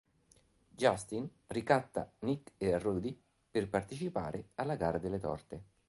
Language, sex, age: Italian, male, 40-49